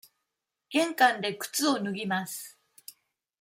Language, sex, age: Japanese, female, 50-59